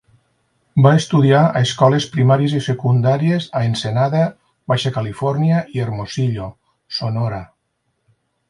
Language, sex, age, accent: Catalan, male, 50-59, Lleidatà